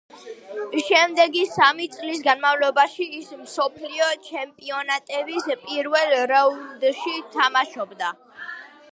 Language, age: Georgian, under 19